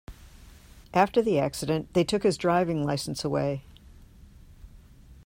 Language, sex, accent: English, female, United States English